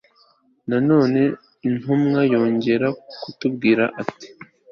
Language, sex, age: Kinyarwanda, male, 19-29